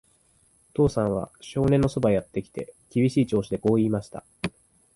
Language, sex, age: Japanese, male, 19-29